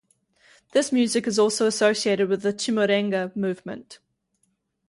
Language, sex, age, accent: English, female, 19-29, New Zealand English